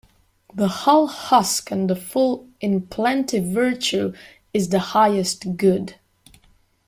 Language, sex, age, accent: English, female, 30-39, United States English